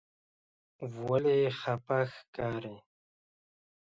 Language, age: Pashto, 19-29